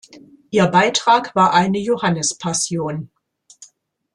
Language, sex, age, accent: German, female, 50-59, Deutschland Deutsch